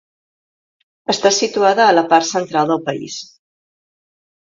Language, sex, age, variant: Catalan, female, 50-59, Central